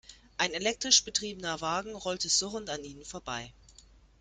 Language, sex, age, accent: German, female, 19-29, Deutschland Deutsch